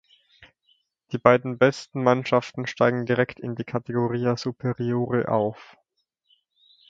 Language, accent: German, Deutschland Deutsch